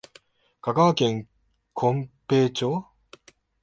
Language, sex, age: Japanese, male, 19-29